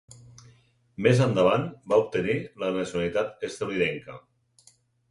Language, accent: Catalan, Barcelona